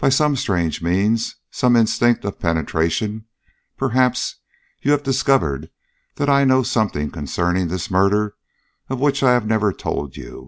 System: none